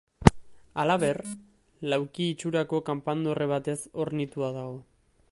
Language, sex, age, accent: Basque, male, 19-29, Mendebalekoa (Araba, Bizkaia, Gipuzkoako mendebaleko herri batzuk)